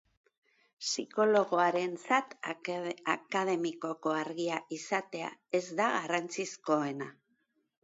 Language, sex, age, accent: Basque, female, 50-59, Erdialdekoa edo Nafarra (Gipuzkoa, Nafarroa)